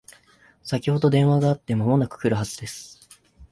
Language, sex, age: Japanese, male, 19-29